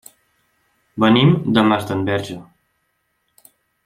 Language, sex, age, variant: Catalan, male, 19-29, Central